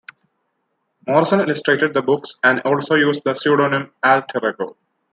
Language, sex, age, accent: English, male, 19-29, India and South Asia (India, Pakistan, Sri Lanka)